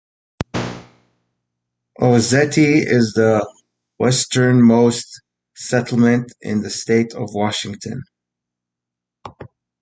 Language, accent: English, United States English